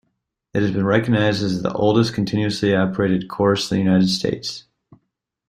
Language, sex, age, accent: English, male, 30-39, United States English